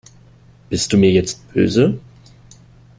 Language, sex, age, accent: German, male, 19-29, Deutschland Deutsch